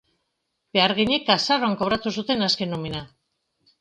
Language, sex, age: Basque, female, 50-59